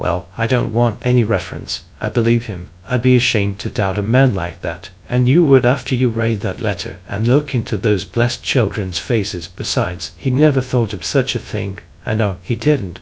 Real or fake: fake